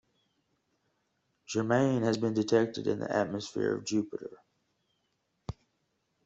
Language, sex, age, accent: English, male, 30-39, United States English